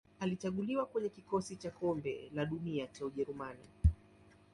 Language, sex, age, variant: Swahili, male, 30-39, Kiswahili cha Bara ya Tanzania